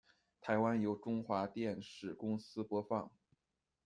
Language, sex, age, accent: Chinese, male, 30-39, 出生地：北京市